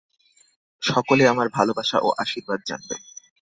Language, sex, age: Bengali, male, 19-29